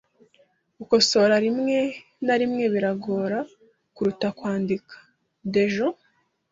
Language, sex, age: Kinyarwanda, female, 30-39